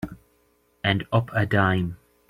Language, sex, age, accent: English, male, 30-39, Irish English